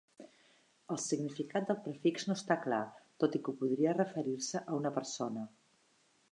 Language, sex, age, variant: Catalan, female, 50-59, Central